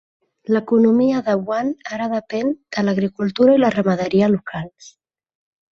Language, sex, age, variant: Catalan, female, 30-39, Central